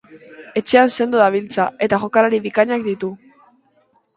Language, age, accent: Basque, under 19, Mendebalekoa (Araba, Bizkaia, Gipuzkoako mendebaleko herri batzuk)